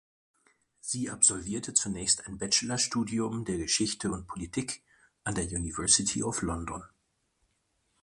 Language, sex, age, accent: German, male, 40-49, Deutschland Deutsch